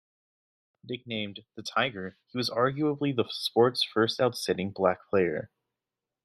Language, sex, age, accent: English, male, under 19, United States English